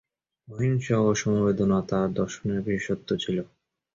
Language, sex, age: Bengali, male, 19-29